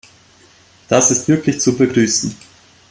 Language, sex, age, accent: German, male, 19-29, Österreichisches Deutsch